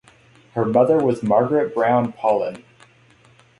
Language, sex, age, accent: English, male, 19-29, United States English